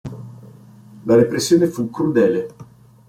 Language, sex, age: Italian, male, 40-49